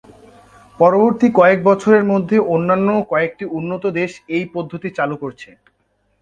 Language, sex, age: Bengali, male, under 19